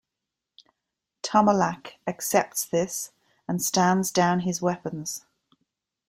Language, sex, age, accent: English, female, 50-59, Irish English